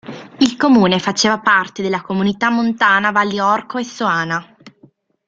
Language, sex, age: Italian, female, 19-29